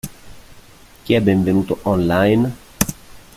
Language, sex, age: Italian, male, 19-29